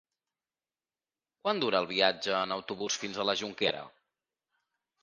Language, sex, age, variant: Catalan, male, 19-29, Central